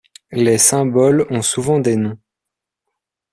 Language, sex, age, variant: French, male, 30-39, Français de métropole